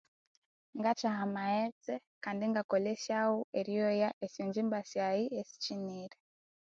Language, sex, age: Konzo, female, 19-29